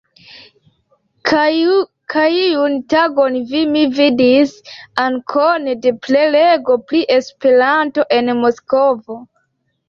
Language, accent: Esperanto, Internacia